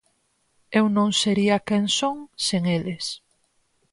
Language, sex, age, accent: Galician, female, 30-39, Atlántico (seseo e gheada)